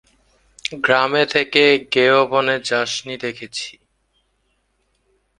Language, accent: Bengali, শুদ্ধ